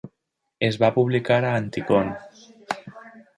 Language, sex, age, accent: Catalan, male, 19-29, valencià